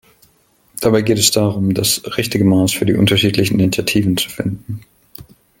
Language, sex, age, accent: German, male, 19-29, Deutschland Deutsch